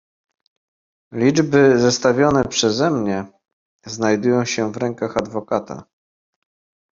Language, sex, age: Polish, male, 30-39